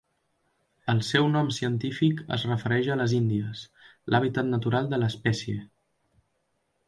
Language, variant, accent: Catalan, Central, Barcelona